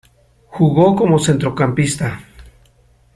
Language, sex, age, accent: Spanish, male, 70-79, México